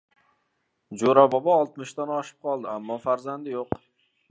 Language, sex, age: Uzbek, male, 19-29